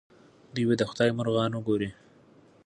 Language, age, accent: Pashto, 19-29, معیاري پښتو